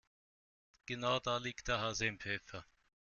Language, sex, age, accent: German, male, 30-39, Österreichisches Deutsch